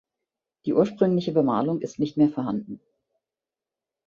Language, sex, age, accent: German, female, 50-59, Deutschland Deutsch